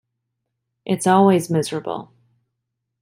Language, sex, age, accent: English, female, 30-39, United States English